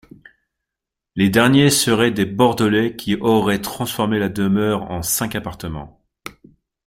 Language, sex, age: French, male, 40-49